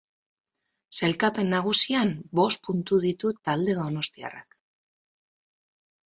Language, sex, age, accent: Basque, female, 40-49, Erdialdekoa edo Nafarra (Gipuzkoa, Nafarroa)